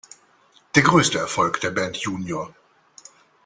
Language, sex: German, male